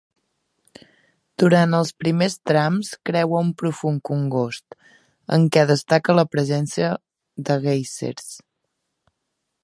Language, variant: Catalan, Central